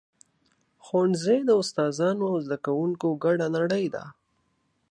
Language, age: Pashto, 19-29